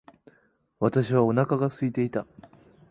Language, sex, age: Japanese, male, 19-29